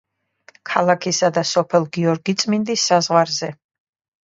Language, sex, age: Georgian, female, 40-49